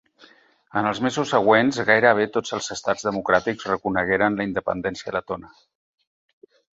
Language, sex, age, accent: Catalan, male, 50-59, Barcelonès